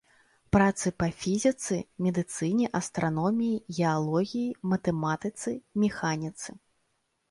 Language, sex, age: Belarusian, female, 30-39